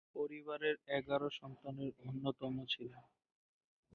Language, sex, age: Bengali, male, 19-29